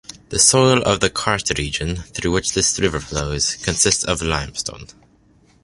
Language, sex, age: English, male, 19-29